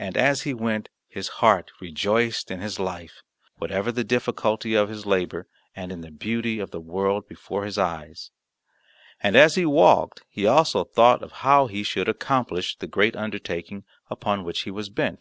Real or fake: real